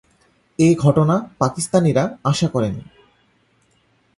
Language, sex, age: Bengali, male, 19-29